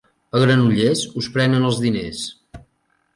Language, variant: Catalan, Central